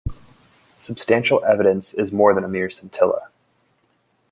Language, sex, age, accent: English, male, 19-29, United States English